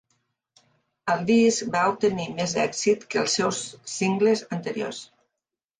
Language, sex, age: Catalan, female, 50-59